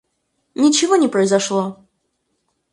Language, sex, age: Russian, female, 19-29